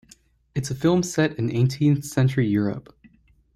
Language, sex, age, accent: English, male, 19-29, United States English